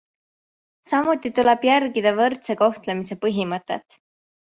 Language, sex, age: Estonian, female, 19-29